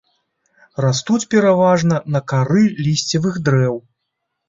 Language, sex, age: Belarusian, male, 40-49